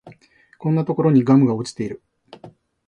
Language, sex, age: Japanese, male, 40-49